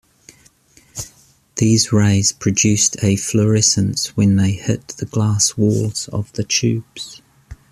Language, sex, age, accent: English, male, 50-59, New Zealand English